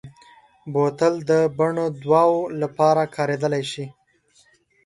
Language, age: Pashto, under 19